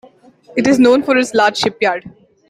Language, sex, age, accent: English, female, 19-29, India and South Asia (India, Pakistan, Sri Lanka)